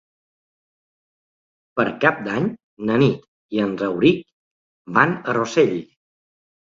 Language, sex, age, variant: Catalan, male, 30-39, Balear